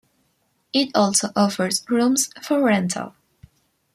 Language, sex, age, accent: English, female, 19-29, United States English